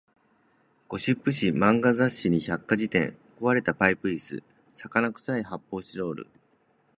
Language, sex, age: Japanese, male, 40-49